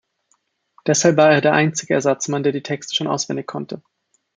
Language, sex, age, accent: German, male, 19-29, Österreichisches Deutsch